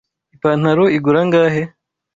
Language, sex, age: Kinyarwanda, male, 19-29